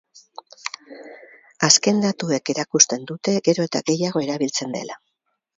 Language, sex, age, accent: Basque, female, 70-79, Mendebalekoa (Araba, Bizkaia, Gipuzkoako mendebaleko herri batzuk)